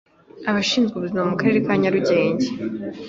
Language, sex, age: Kinyarwanda, female, 19-29